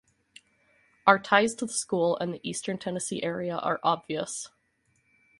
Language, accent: English, United States English